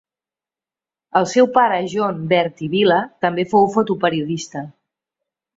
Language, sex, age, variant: Catalan, female, 40-49, Central